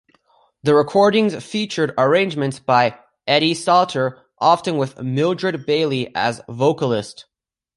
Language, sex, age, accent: English, male, under 19, United States English